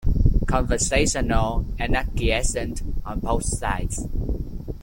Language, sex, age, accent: English, male, 19-29, United States English